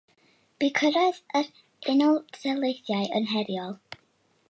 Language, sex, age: Welsh, female, under 19